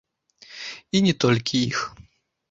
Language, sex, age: Belarusian, male, 30-39